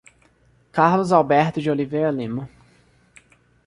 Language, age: Portuguese, under 19